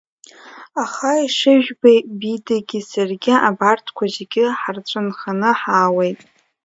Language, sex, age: Abkhazian, female, under 19